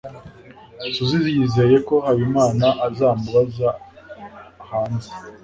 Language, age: Kinyarwanda, 19-29